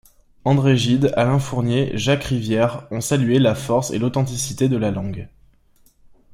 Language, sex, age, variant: French, male, 19-29, Français de métropole